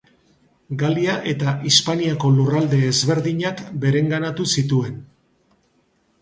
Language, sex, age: Basque, male, 50-59